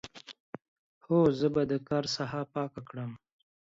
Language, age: Pashto, 19-29